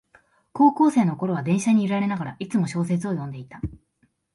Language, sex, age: Japanese, female, 19-29